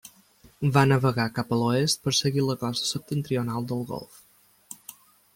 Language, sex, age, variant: Catalan, male, 19-29, Balear